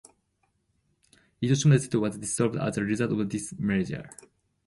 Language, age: English, 19-29